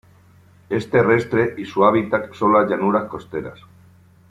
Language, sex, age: Spanish, male, 50-59